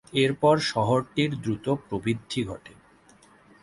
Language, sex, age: Bengali, male, 19-29